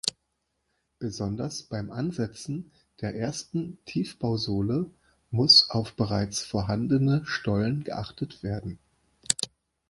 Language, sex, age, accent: German, male, 40-49, Deutschland Deutsch